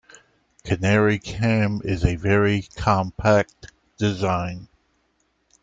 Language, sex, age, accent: English, male, 50-59, United States English